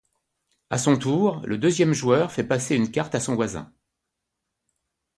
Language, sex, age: French, male, 60-69